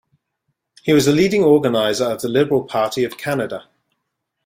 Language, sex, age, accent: English, male, 40-49, England English